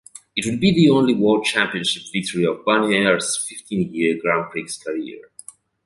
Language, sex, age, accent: English, male, 30-39, United States English